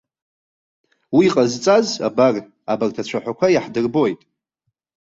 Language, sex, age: Abkhazian, male, 40-49